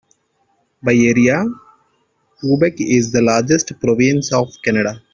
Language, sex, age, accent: English, male, 19-29, India and South Asia (India, Pakistan, Sri Lanka)